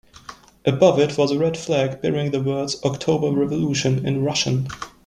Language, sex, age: English, male, 19-29